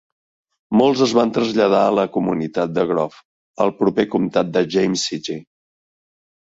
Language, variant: Catalan, Central